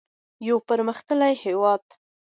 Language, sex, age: Pashto, female, 19-29